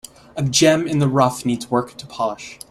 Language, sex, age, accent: English, male, 19-29, United States English